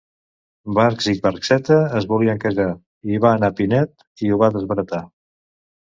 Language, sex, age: Catalan, male, 60-69